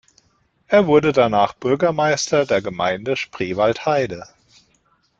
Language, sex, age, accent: German, male, 40-49, Deutschland Deutsch